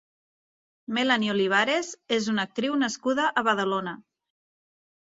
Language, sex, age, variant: Catalan, female, 30-39, Nord-Occidental